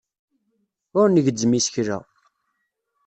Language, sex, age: Kabyle, male, 30-39